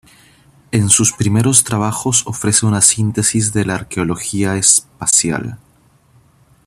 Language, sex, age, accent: Spanish, male, 30-39, Andino-Pacífico: Colombia, Perú, Ecuador, oeste de Bolivia y Venezuela andina